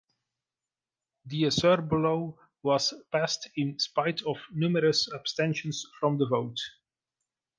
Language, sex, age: English, male, 40-49